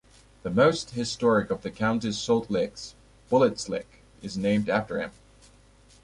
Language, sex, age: English, male, 19-29